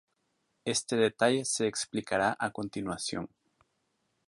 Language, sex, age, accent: Spanish, male, 40-49, América central